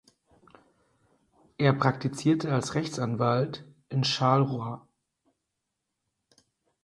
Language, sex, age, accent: German, male, 30-39, Deutschland Deutsch